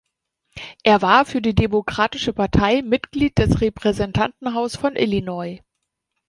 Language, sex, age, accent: German, female, 30-39, Deutschland Deutsch